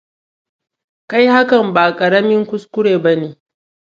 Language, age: Hausa, 19-29